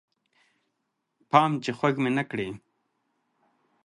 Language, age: Pashto, 30-39